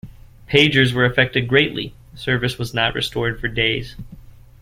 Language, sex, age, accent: English, male, 19-29, United States English